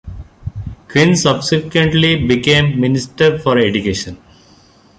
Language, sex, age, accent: English, male, 50-59, India and South Asia (India, Pakistan, Sri Lanka)